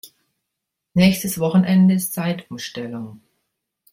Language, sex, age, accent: German, female, 60-69, Deutschland Deutsch